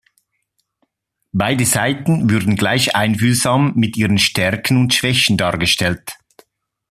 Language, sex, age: German, male, 30-39